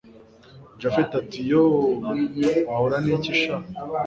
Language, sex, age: Kinyarwanda, male, under 19